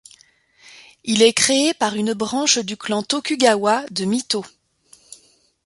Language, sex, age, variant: French, female, 30-39, Français de métropole